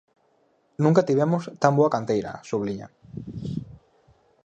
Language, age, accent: Galician, 19-29, Oriental (común en zona oriental)